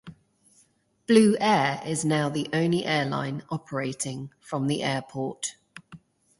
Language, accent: English, British English